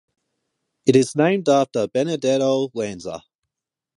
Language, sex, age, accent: English, male, 19-29, Australian English; England English